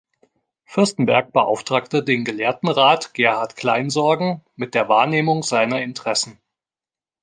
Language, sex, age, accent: German, male, 40-49, Deutschland Deutsch